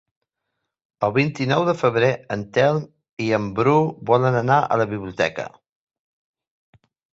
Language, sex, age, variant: Catalan, male, 40-49, Central